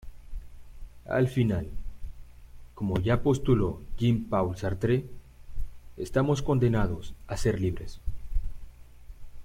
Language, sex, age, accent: Spanish, male, 19-29, México